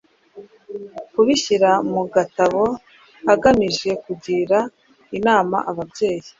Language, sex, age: Kinyarwanda, female, 19-29